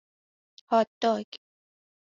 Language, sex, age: Persian, female, 30-39